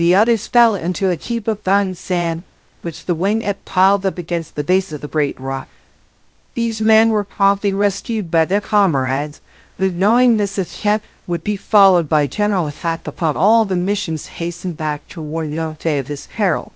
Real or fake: fake